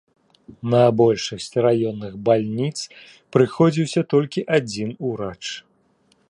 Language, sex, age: Belarusian, male, 40-49